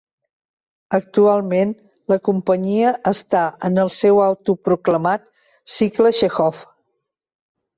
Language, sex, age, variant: Catalan, female, 60-69, Central